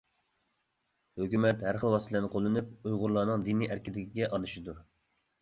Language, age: Uyghur, 30-39